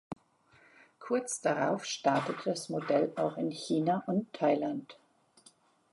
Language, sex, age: German, female, 30-39